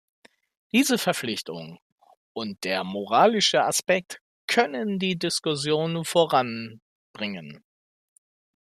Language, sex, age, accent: German, male, 30-39, Deutschland Deutsch